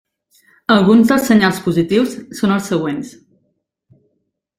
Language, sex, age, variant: Catalan, female, 19-29, Central